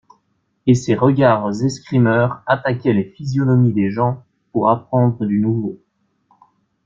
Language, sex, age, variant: French, male, 19-29, Français de métropole